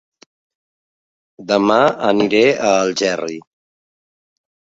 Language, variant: Catalan, Central